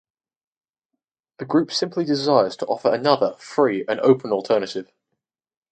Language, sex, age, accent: English, male, under 19, England English